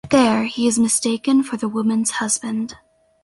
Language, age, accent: English, under 19, United States English